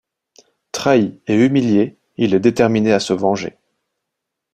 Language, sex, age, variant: French, male, 19-29, Français de métropole